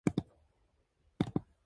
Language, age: English, under 19